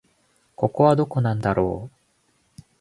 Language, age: Japanese, 19-29